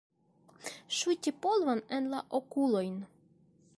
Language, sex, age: Esperanto, female, 19-29